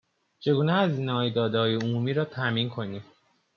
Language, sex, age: Persian, male, 19-29